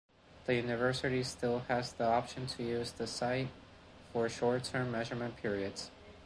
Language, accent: English, United States English